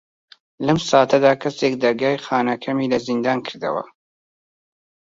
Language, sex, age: Central Kurdish, male, 19-29